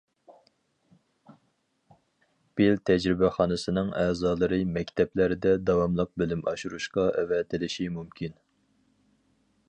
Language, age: Uyghur, 19-29